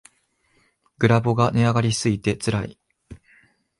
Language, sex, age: Japanese, male, 19-29